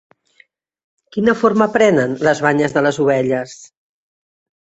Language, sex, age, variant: Catalan, female, 50-59, Central